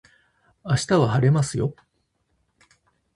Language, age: Japanese, 40-49